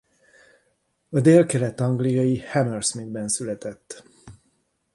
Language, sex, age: Hungarian, male, 50-59